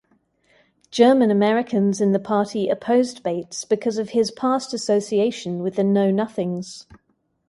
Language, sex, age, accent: English, female, 30-39, England English